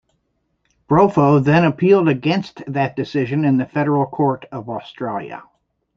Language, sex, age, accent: English, male, 70-79, United States English